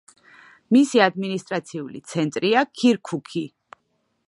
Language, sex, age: Georgian, female, 40-49